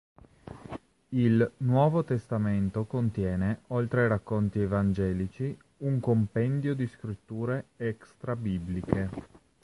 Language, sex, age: Italian, male, 30-39